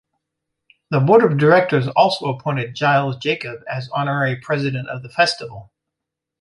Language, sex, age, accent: English, male, 50-59, United States English